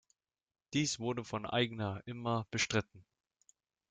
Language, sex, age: German, male, under 19